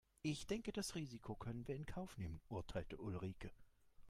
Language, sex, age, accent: German, male, 30-39, Deutschland Deutsch